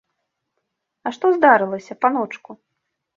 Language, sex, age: Belarusian, female, 30-39